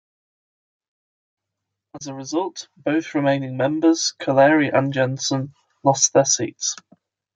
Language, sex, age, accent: English, male, 19-29, England English